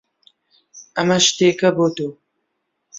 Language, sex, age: Central Kurdish, male, 19-29